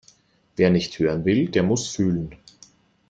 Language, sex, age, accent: German, male, 19-29, Österreichisches Deutsch